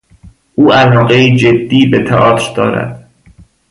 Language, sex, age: Persian, male, 19-29